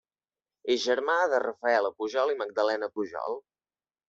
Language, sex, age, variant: Catalan, male, under 19, Central